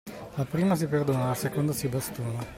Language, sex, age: Italian, male, 40-49